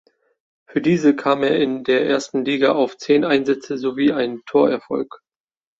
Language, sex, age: German, male, 30-39